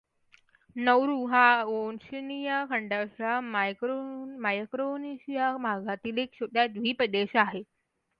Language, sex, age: Marathi, female, under 19